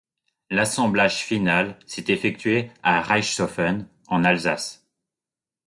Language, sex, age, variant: French, male, 19-29, Français de métropole